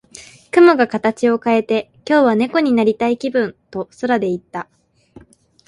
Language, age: Japanese, 19-29